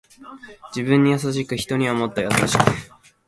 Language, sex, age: Japanese, male, 19-29